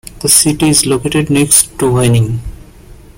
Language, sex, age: English, male, 19-29